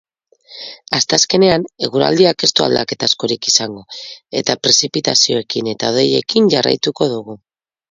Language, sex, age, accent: Basque, female, 30-39, Mendebalekoa (Araba, Bizkaia, Gipuzkoako mendebaleko herri batzuk)